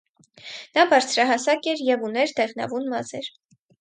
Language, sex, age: Armenian, female, under 19